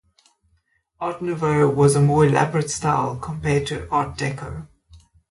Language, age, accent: English, 30-39, Southern African (South Africa, Zimbabwe, Namibia)